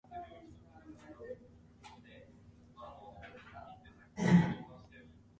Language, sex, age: English, male, 19-29